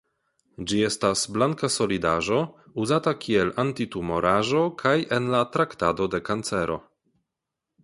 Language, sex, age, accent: Esperanto, male, 30-39, Internacia